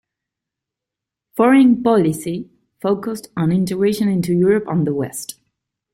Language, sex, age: English, female, 30-39